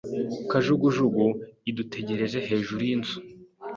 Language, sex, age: Kinyarwanda, male, 19-29